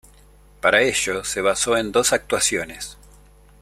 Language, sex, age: Spanish, male, 50-59